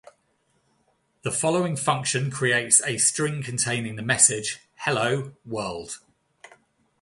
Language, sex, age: English, male, 40-49